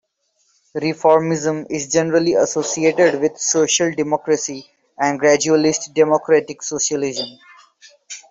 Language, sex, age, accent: English, male, 19-29, India and South Asia (India, Pakistan, Sri Lanka)